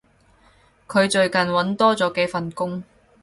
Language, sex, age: Cantonese, female, 19-29